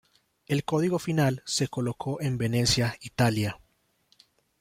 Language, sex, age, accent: Spanish, male, 19-29, Andino-Pacífico: Colombia, Perú, Ecuador, oeste de Bolivia y Venezuela andina